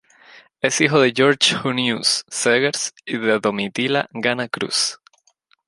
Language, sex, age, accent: Spanish, male, 19-29, España: Islas Canarias